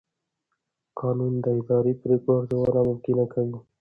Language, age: Pashto, 19-29